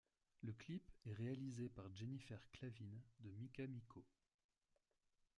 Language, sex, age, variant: French, male, 19-29, Français de métropole